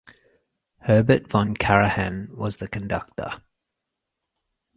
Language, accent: English, Australian English